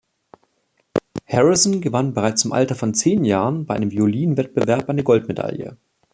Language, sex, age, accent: German, male, 19-29, Deutschland Deutsch